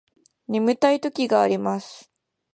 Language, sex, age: Japanese, female, 19-29